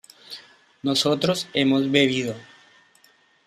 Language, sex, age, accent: Spanish, male, 30-39, Andino-Pacífico: Colombia, Perú, Ecuador, oeste de Bolivia y Venezuela andina